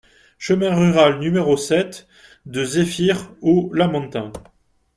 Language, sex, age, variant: French, male, 40-49, Français de métropole